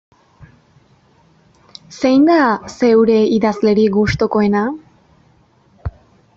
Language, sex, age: Basque, female, 19-29